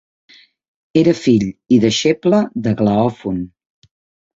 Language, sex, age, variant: Catalan, female, 60-69, Central